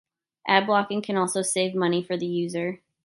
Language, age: English, 19-29